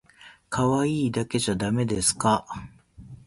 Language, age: Japanese, 50-59